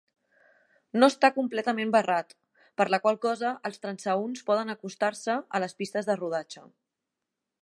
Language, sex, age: Catalan, female, 19-29